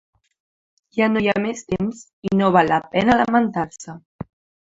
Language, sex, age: Catalan, female, under 19